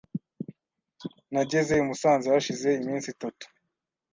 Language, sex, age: Kinyarwanda, male, 19-29